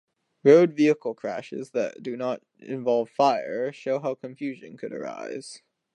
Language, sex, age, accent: English, male, under 19, United States English